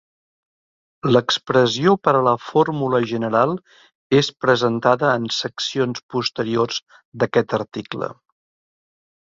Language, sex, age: Catalan, male, 50-59